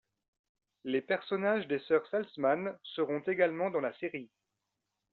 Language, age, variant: French, 40-49, Français de métropole